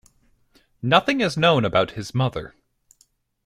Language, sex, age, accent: English, male, 19-29, United States English